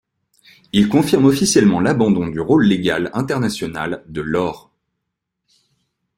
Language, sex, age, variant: French, male, 30-39, Français de métropole